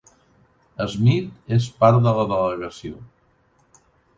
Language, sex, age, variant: Catalan, male, 60-69, Central